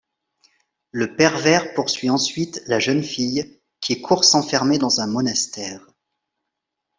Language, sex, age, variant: French, male, 30-39, Français de métropole